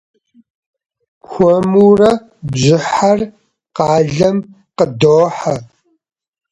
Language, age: Kabardian, 40-49